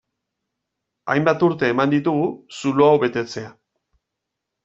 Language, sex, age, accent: Basque, male, 40-49, Mendebalekoa (Araba, Bizkaia, Gipuzkoako mendebaleko herri batzuk)